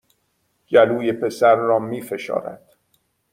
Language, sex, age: Persian, male, 50-59